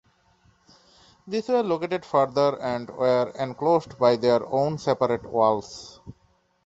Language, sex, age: English, male, 19-29